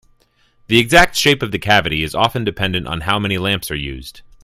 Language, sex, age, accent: English, male, 40-49, United States English